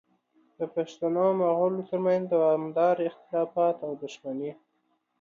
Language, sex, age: Pashto, male, 19-29